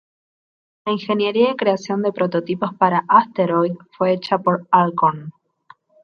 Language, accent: Spanish, Rioplatense: Argentina, Uruguay, este de Bolivia, Paraguay